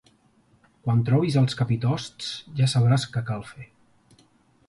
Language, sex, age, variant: Catalan, male, 19-29, Central